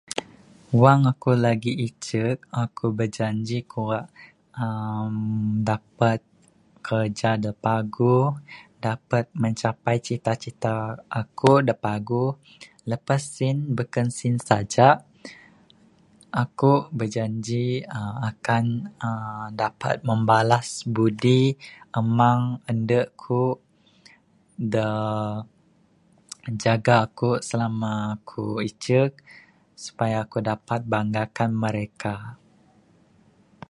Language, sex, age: Bukar-Sadung Bidayuh, male, 19-29